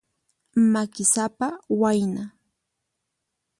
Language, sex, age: Puno Quechua, female, 19-29